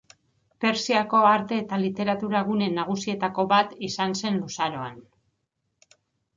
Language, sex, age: Basque, female, 50-59